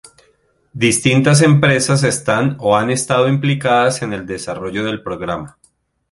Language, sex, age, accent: Spanish, male, 40-49, Andino-Pacífico: Colombia, Perú, Ecuador, oeste de Bolivia y Venezuela andina